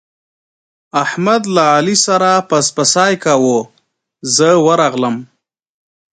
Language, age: Pashto, 19-29